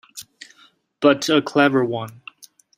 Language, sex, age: English, male, 19-29